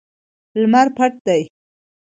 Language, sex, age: Pashto, female, 19-29